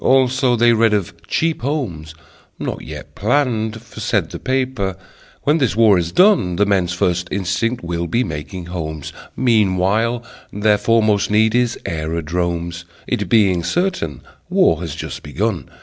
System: none